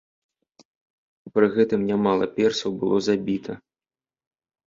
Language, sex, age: Belarusian, male, 30-39